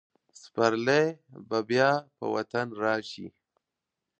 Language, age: Pashto, 19-29